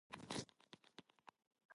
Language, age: English, 19-29